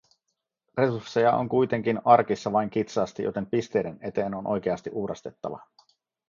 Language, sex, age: Finnish, male, 40-49